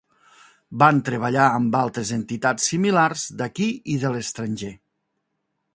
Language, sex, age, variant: Catalan, male, 40-49, Nord-Occidental